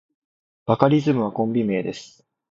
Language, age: Japanese, 19-29